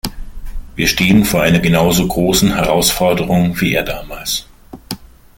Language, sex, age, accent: German, male, 40-49, Deutschland Deutsch